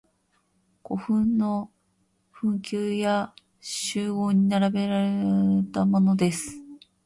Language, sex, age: Japanese, female, 50-59